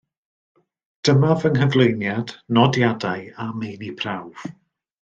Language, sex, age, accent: Welsh, male, 30-39, Y Deyrnas Unedig Cymraeg